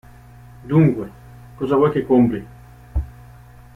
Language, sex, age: Italian, male, 19-29